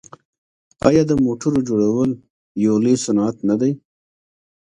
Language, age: Pashto, 40-49